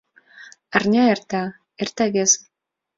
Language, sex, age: Mari, female, under 19